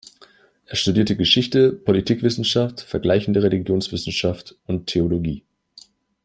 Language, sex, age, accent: German, male, 19-29, Deutschland Deutsch